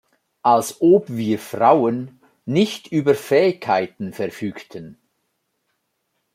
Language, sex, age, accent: German, male, 50-59, Schweizerdeutsch